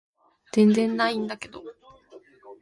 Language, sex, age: Japanese, female, 19-29